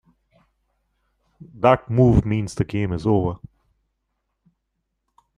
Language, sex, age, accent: English, male, 40-49, India and South Asia (India, Pakistan, Sri Lanka)